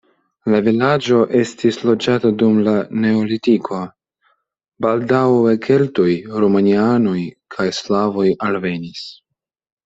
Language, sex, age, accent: Esperanto, male, under 19, Internacia